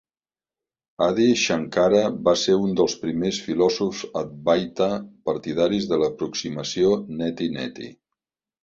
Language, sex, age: Catalan, male, 50-59